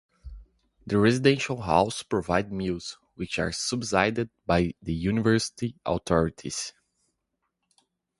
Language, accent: English, Brazilian